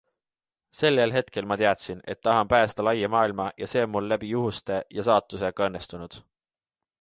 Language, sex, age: Estonian, male, 19-29